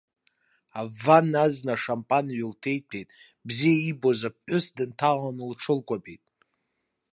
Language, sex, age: Abkhazian, male, 19-29